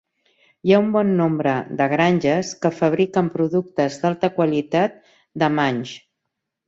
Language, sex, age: Catalan, female, 60-69